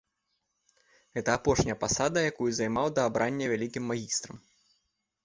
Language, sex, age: Belarusian, male, 30-39